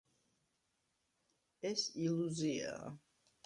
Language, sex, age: Georgian, female, 60-69